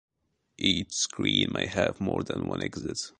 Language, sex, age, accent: English, male, under 19, United States English